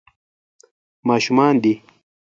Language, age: Pashto, under 19